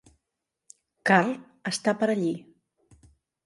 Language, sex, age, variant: Catalan, female, 50-59, Central